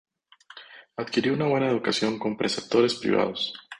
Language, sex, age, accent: Spanish, male, 30-39, América central